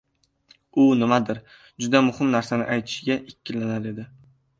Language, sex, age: Uzbek, male, under 19